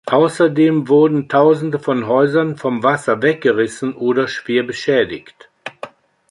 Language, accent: German, Deutschland Deutsch